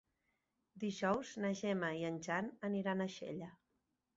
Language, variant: Catalan, Central